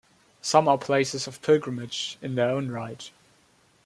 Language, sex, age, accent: English, male, 19-29, England English